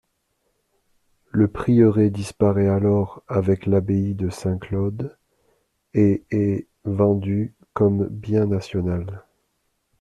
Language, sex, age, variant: French, male, 30-39, Français de métropole